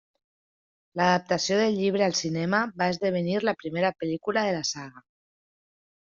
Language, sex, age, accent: Catalan, female, 30-39, valencià